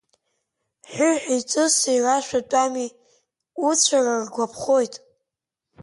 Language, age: Abkhazian, under 19